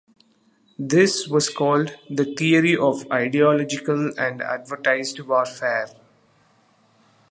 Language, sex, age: English, male, 30-39